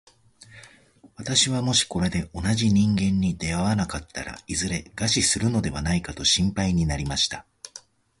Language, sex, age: Japanese, male, 30-39